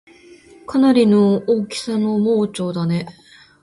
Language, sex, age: Japanese, female, 19-29